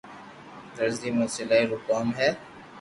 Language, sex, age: Loarki, female, under 19